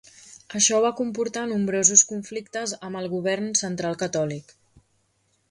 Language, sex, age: Catalan, female, 19-29